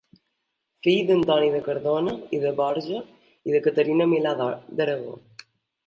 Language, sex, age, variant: Catalan, female, 30-39, Balear